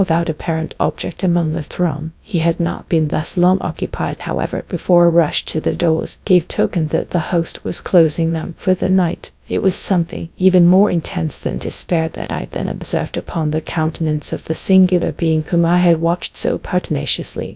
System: TTS, GradTTS